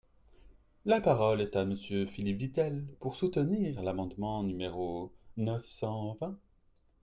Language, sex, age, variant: French, male, 30-39, Français de métropole